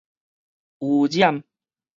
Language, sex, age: Min Nan Chinese, male, 19-29